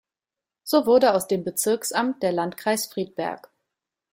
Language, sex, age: German, female, 30-39